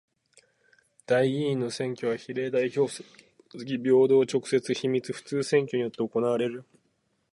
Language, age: Japanese, 30-39